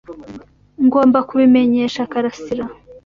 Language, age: Kinyarwanda, 19-29